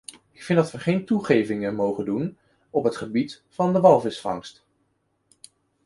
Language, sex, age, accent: Dutch, male, 19-29, Nederlands Nederlands